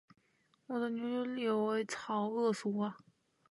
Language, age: Chinese, 19-29